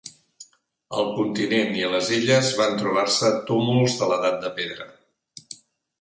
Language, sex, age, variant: Catalan, male, 60-69, Central